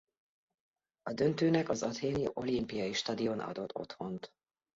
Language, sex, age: Hungarian, female, 40-49